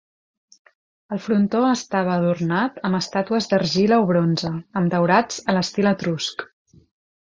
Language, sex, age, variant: Catalan, female, 30-39, Central